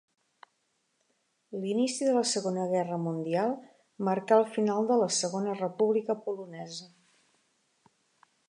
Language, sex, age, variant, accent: Catalan, female, 50-59, Central, gironí